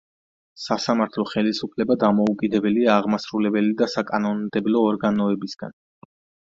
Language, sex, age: Georgian, male, 30-39